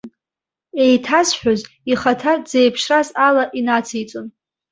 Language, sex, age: Abkhazian, female, under 19